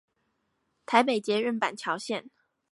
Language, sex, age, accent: Chinese, female, 19-29, 出生地：臺北市